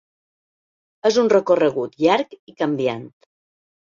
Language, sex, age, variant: Catalan, female, 50-59, Balear